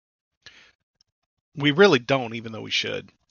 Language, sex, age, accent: English, male, 30-39, United States English